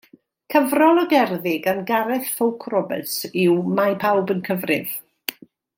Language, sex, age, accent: Welsh, female, 60-69, Y Deyrnas Unedig Cymraeg